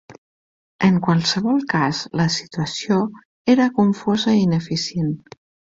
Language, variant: Catalan, Septentrional